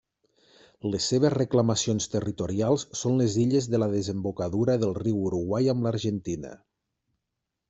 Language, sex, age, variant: Catalan, male, 30-39, Nord-Occidental